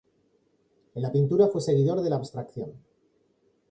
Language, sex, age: Spanish, male, 40-49